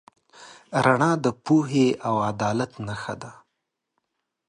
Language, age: Pashto, 30-39